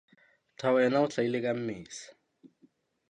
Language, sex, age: Southern Sotho, male, 30-39